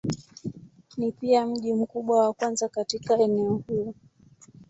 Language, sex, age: Swahili, female, 19-29